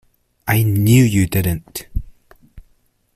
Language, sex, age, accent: English, male, 19-29, United States English